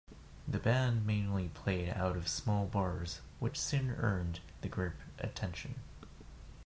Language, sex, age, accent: English, male, under 19, United States English